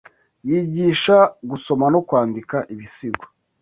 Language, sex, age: Kinyarwanda, male, 19-29